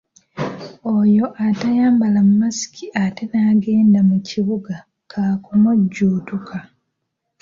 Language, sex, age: Ganda, female, 19-29